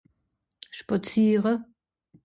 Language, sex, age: Swiss German, female, 60-69